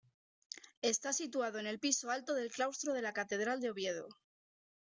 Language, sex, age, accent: Spanish, female, under 19, España: Norte peninsular (Asturias, Castilla y León, Cantabria, País Vasco, Navarra, Aragón, La Rioja, Guadalajara, Cuenca)